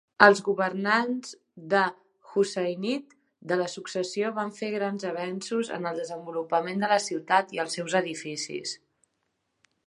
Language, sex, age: Catalan, female, 30-39